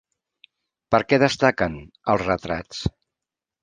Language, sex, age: Catalan, male, 50-59